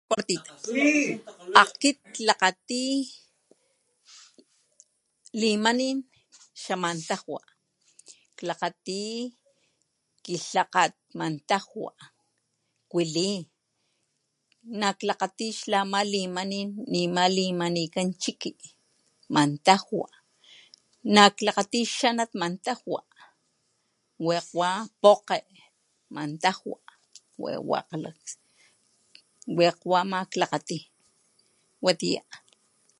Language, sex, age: Papantla Totonac, male, 60-69